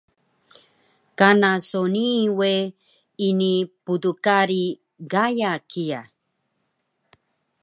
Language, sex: Taroko, female